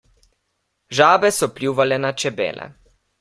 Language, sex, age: Slovenian, male, under 19